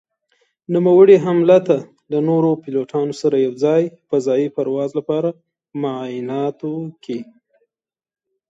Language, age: Pashto, 30-39